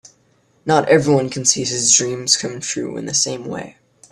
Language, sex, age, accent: English, male, under 19, United States English